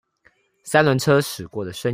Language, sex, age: Chinese, male, 19-29